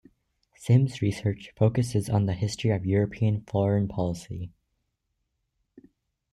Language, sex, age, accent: English, male, under 19, United States English